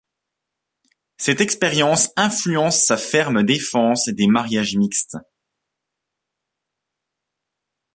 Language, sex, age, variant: French, male, 30-39, Français de métropole